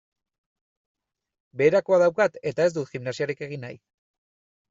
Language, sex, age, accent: Basque, male, 30-39, Erdialdekoa edo Nafarra (Gipuzkoa, Nafarroa)